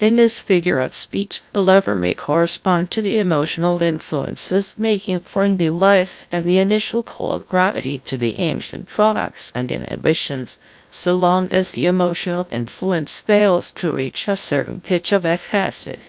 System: TTS, GlowTTS